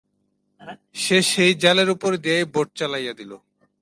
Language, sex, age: Bengali, male, 19-29